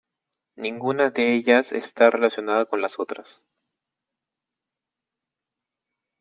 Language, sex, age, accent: Spanish, male, 19-29, Andino-Pacífico: Colombia, Perú, Ecuador, oeste de Bolivia y Venezuela andina